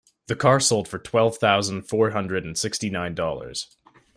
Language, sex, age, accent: English, male, 19-29, Canadian English